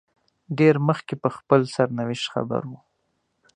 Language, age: Pashto, 30-39